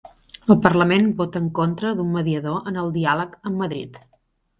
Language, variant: Catalan, Central